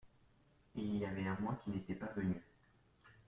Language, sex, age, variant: French, male, under 19, Français de métropole